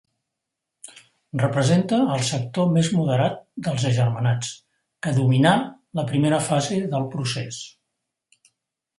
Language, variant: Catalan, Central